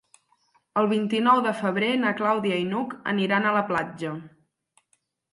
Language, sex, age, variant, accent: Catalan, female, 19-29, Central, tarragoní